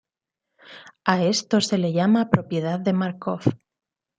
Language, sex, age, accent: Spanish, female, 30-39, España: Centro-Sur peninsular (Madrid, Toledo, Castilla-La Mancha)